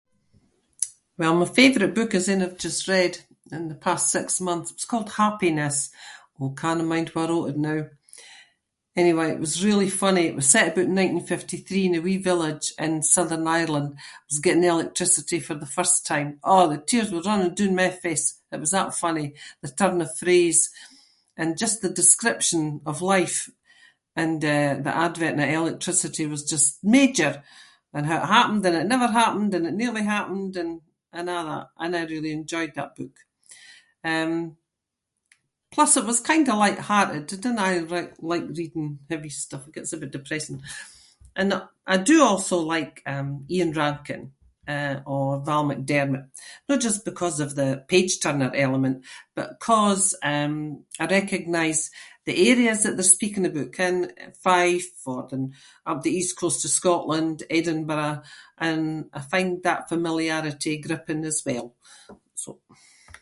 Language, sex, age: Scots, female, 70-79